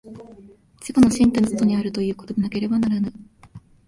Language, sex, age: Japanese, female, 19-29